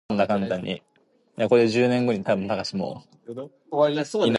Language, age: English, 19-29